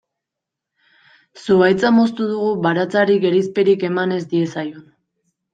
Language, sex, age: Basque, female, 19-29